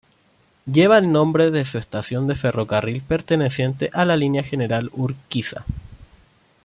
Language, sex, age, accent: Spanish, male, 19-29, Chileno: Chile, Cuyo